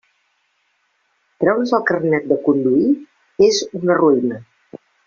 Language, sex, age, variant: Catalan, female, 50-59, Central